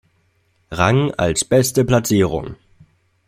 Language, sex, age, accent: German, male, 19-29, Deutschland Deutsch